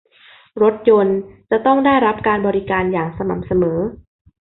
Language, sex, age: Thai, female, 19-29